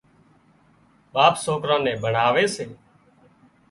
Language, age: Wadiyara Koli, 30-39